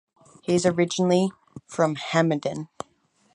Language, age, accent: English, 19-29, Australian English